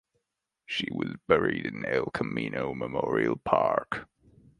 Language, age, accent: English, 19-29, United States English